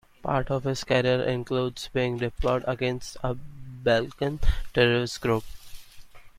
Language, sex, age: English, male, 19-29